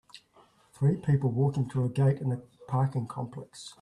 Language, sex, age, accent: English, male, 60-69, Australian English